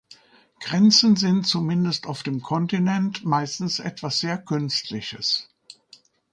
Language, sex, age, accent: German, female, 70-79, Deutschland Deutsch